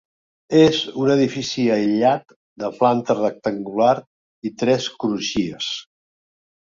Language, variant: Catalan, Central